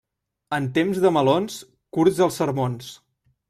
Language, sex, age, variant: Catalan, male, 19-29, Central